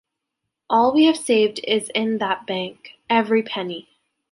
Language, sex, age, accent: English, female, 19-29, Canadian English